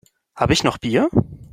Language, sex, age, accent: German, male, 19-29, Deutschland Deutsch